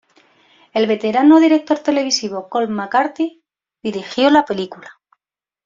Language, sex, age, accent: Spanish, female, 40-49, España: Sur peninsular (Andalucia, Extremadura, Murcia)